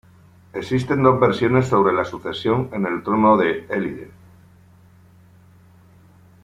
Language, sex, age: Spanish, male, 50-59